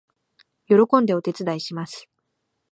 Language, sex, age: Japanese, female, 19-29